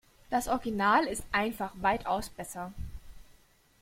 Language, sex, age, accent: German, female, 19-29, Deutschland Deutsch